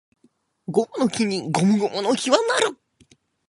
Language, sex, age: Japanese, male, 19-29